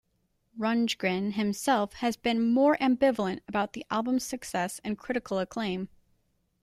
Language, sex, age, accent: English, female, 19-29, United States English